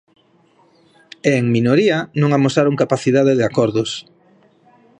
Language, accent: Galician, Normativo (estándar)